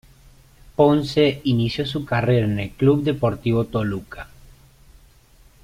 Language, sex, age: Spanish, male, 30-39